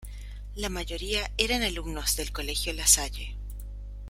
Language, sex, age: Spanish, female, 19-29